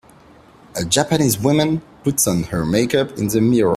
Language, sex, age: English, male, 19-29